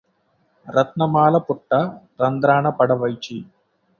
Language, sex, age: Telugu, male, 19-29